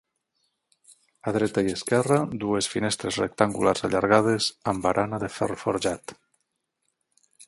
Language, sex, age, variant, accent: Catalan, male, 40-49, Tortosí, nord-occidental